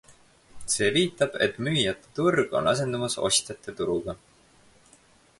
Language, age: Estonian, 19-29